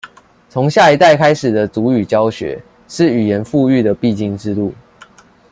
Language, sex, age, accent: Chinese, male, under 19, 出生地：臺中市